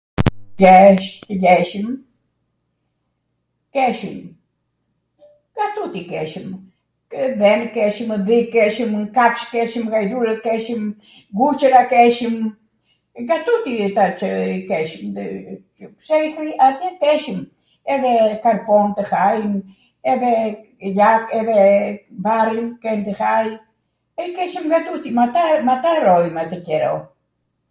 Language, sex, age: Arvanitika Albanian, female, 70-79